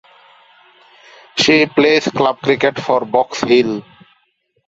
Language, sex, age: English, male, 19-29